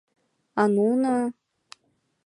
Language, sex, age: Mari, female, 19-29